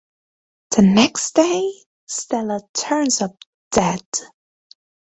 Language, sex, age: English, female, 19-29